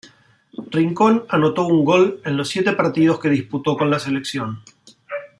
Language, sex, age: Spanish, male, 50-59